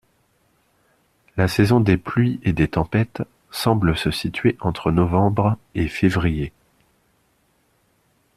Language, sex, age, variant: French, male, 30-39, Français de métropole